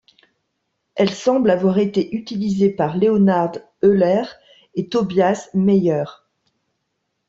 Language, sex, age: French, female, 40-49